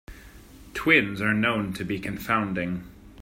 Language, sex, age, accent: English, male, 30-39, United States English